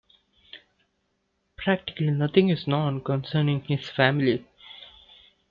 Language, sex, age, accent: English, male, 19-29, India and South Asia (India, Pakistan, Sri Lanka)